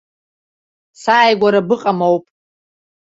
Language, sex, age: Abkhazian, female, 30-39